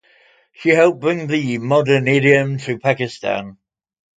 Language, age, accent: English, 30-39, England English